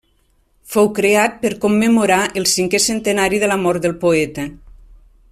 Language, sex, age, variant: Catalan, female, 50-59, Nord-Occidental